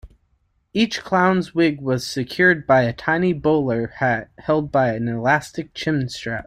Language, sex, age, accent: English, male, 19-29, United States English